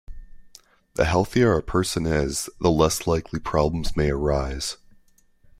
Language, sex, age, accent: English, male, 19-29, United States English